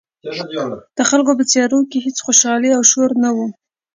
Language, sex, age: Pashto, female, 19-29